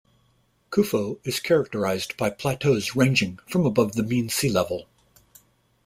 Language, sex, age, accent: English, male, 60-69, United States English